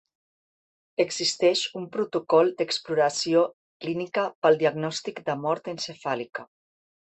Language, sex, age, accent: Catalan, female, 40-49, Barceloní